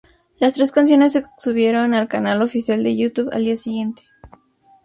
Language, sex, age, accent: Spanish, female, 19-29, México